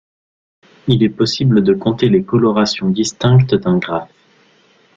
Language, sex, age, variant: French, male, 19-29, Français de métropole